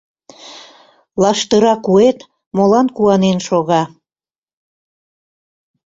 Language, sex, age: Mari, female, 70-79